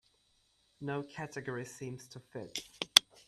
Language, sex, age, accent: English, male, 19-29, England English